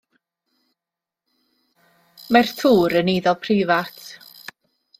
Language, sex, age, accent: Welsh, female, 19-29, Y Deyrnas Unedig Cymraeg